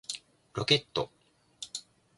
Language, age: Japanese, 19-29